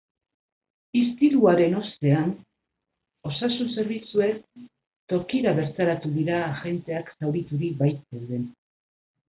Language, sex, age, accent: Basque, female, 50-59, Mendebalekoa (Araba, Bizkaia, Gipuzkoako mendebaleko herri batzuk)